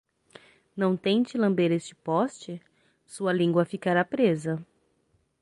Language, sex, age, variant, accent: Portuguese, female, 30-39, Portuguese (Brasil), Paulista